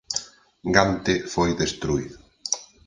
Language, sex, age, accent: Galician, male, 40-49, Oriental (común en zona oriental)